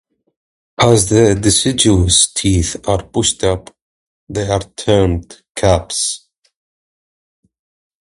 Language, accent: English, Southern African (South Africa, Zimbabwe, Namibia)